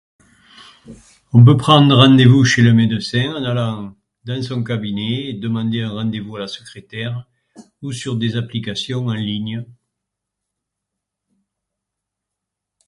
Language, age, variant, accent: French, 70-79, Français de métropole, Français du sud de la France